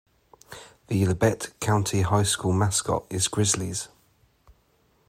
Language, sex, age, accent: English, male, 19-29, England English